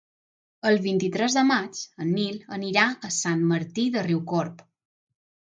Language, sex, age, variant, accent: Catalan, female, under 19, Balear, balear; mallorquí